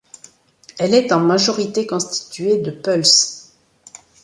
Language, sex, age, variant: French, female, 50-59, Français de métropole